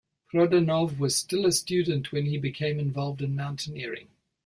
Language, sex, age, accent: English, male, 70-79, New Zealand English